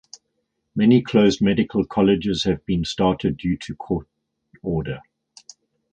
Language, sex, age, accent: English, male, 60-69, England English